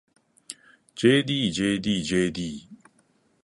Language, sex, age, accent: Japanese, male, 40-49, 標準語